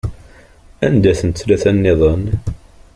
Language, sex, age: Kabyle, male, 40-49